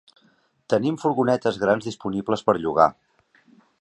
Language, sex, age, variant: Catalan, male, 50-59, Central